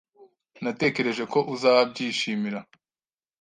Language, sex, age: Kinyarwanda, male, 19-29